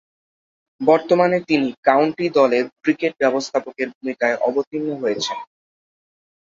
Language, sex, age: Bengali, male, under 19